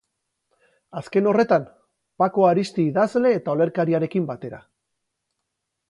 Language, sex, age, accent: Basque, male, 40-49, Mendebalekoa (Araba, Bizkaia, Gipuzkoako mendebaleko herri batzuk)